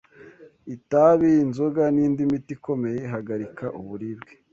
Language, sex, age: Kinyarwanda, male, 19-29